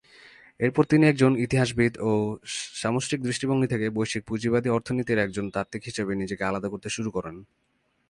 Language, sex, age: Bengali, male, 19-29